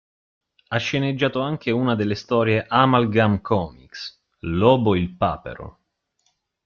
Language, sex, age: Italian, male, 30-39